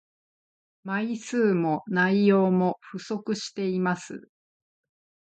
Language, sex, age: Japanese, female, 40-49